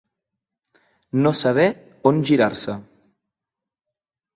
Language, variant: Catalan, Central